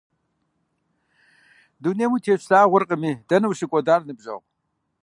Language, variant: Kabardian, Адыгэбзэ (Къэбэрдей, Кирил, псоми зэдай)